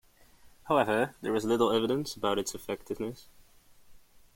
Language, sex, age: English, male, 19-29